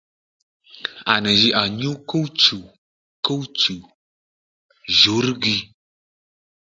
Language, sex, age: Lendu, male, 30-39